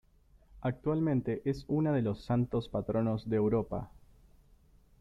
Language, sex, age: Spanish, male, 19-29